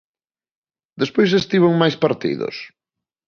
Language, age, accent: Galician, 30-39, Normativo (estándar)